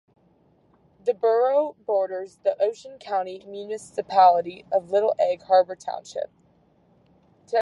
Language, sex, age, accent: English, female, under 19, United States English